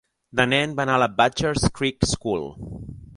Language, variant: Catalan, Central